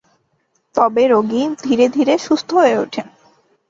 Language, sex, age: Bengali, female, under 19